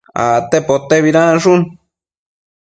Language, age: Matsés, under 19